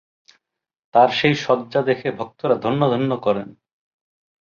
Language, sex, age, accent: Bengali, male, 40-49, প্রমিত